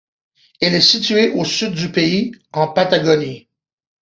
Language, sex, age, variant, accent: French, male, 40-49, Français d'Amérique du Nord, Français du Canada